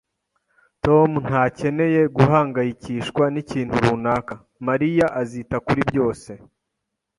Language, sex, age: Kinyarwanda, male, 19-29